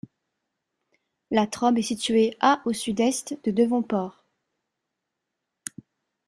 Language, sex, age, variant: French, female, 19-29, Français de métropole